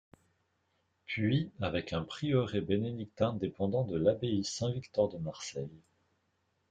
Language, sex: French, male